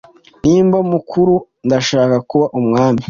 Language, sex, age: Kinyarwanda, male, 19-29